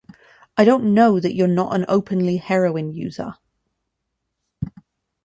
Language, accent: English, England English